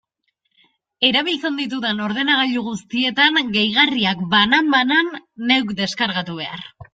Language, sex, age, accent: Basque, female, 19-29, Erdialdekoa edo Nafarra (Gipuzkoa, Nafarroa)